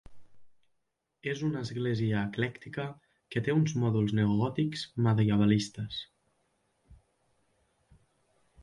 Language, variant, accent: Catalan, Central, Barcelona